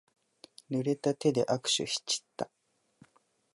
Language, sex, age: Japanese, male, 19-29